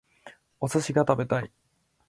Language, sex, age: Japanese, male, 19-29